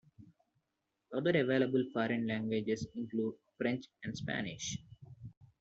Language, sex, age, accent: English, male, 19-29, India and South Asia (India, Pakistan, Sri Lanka)